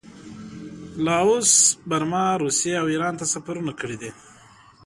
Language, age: Pashto, 30-39